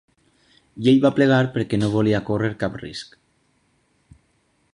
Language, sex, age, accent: Catalan, male, 19-29, valencià